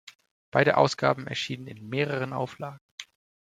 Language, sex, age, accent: German, male, 19-29, Deutschland Deutsch